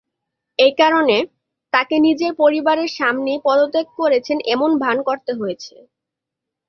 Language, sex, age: Bengali, female, 19-29